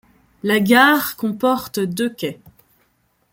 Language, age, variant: French, 19-29, Français de métropole